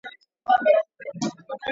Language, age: Spanish, 19-29